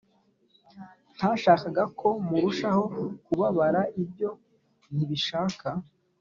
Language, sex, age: Kinyarwanda, male, 30-39